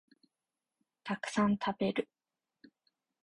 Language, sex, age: Japanese, female, 19-29